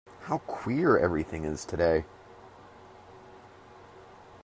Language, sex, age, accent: English, male, 40-49, United States English